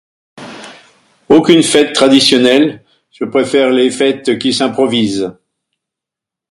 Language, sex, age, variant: French, male, 70-79, Français de métropole